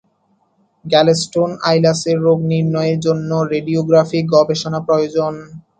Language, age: Bengali, 19-29